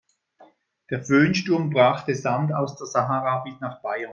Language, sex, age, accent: German, male, 50-59, Schweizerdeutsch